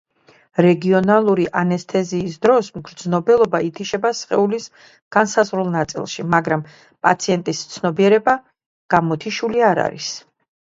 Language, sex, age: Georgian, female, 40-49